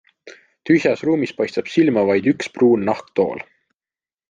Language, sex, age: Estonian, male, 19-29